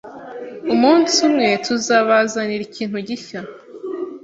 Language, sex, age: Kinyarwanda, female, 19-29